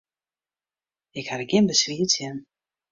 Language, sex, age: Western Frisian, female, 30-39